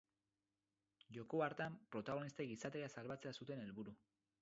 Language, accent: Basque, Mendebalekoa (Araba, Bizkaia, Gipuzkoako mendebaleko herri batzuk)